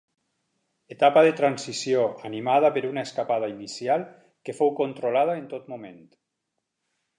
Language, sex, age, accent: Catalan, male, 50-59, valencià